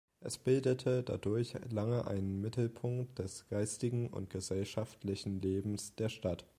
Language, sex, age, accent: German, male, 19-29, Deutschland Deutsch